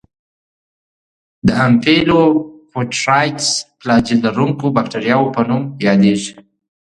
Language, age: Pashto, 19-29